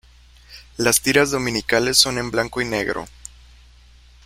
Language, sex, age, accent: Spanish, male, 19-29, México